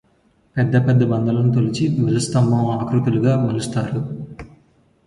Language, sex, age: Telugu, male, under 19